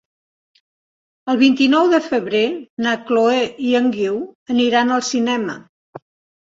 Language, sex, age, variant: Catalan, female, 60-69, Central